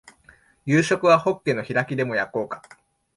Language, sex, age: Japanese, male, 19-29